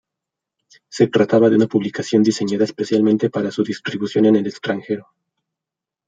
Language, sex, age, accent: Spanish, male, 19-29, México